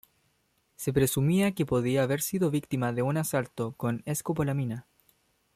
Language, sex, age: Spanish, male, under 19